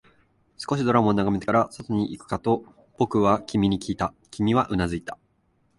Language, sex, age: Japanese, male, 19-29